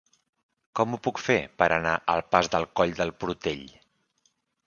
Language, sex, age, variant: Catalan, male, 40-49, Central